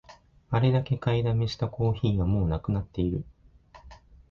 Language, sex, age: Japanese, male, 19-29